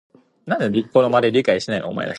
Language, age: English, 19-29